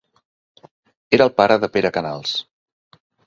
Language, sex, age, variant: Catalan, male, 40-49, Central